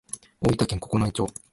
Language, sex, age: Japanese, male, 19-29